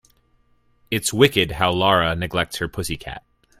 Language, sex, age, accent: English, male, 40-49, United States English